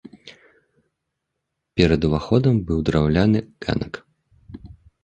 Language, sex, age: Belarusian, male, 30-39